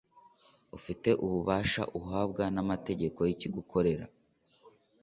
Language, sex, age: Kinyarwanda, male, under 19